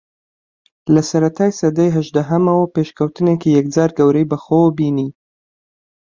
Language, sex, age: Central Kurdish, male, 19-29